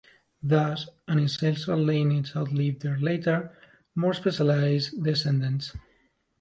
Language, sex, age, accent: English, male, 19-29, England English